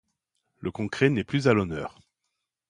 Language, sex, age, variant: French, male, 40-49, Français de métropole